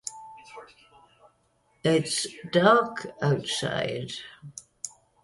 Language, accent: English, England English